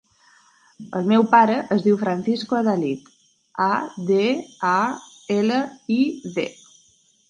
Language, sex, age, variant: Catalan, female, 30-39, Balear